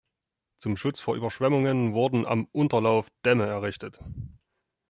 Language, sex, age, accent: German, male, 30-39, Deutschland Deutsch